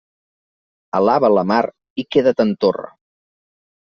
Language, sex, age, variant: Catalan, male, 30-39, Central